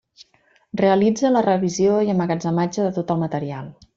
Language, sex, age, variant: Catalan, female, 40-49, Central